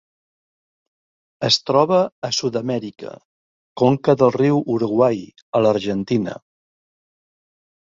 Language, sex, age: Catalan, male, 50-59